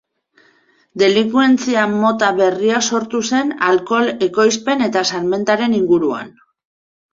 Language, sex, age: Basque, female, 40-49